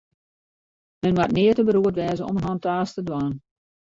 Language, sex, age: Western Frisian, female, 50-59